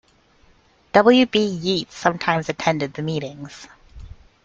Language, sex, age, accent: English, female, 30-39, United States English